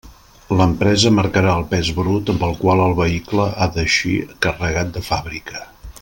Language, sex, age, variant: Catalan, male, 50-59, Central